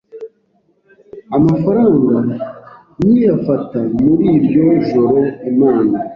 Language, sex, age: Kinyarwanda, male, 30-39